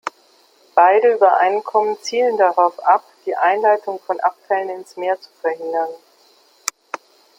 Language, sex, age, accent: German, female, 50-59, Deutschland Deutsch